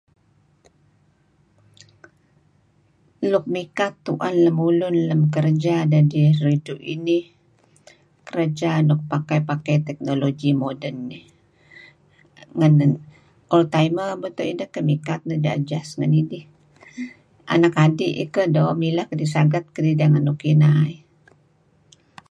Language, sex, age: Kelabit, female, 60-69